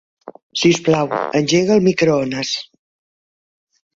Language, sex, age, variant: Catalan, female, 60-69, Central